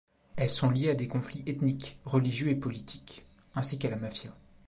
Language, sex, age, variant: French, male, 19-29, Français de métropole